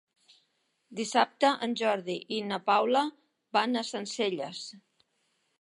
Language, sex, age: Catalan, female, 60-69